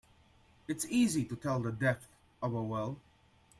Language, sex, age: English, male, 19-29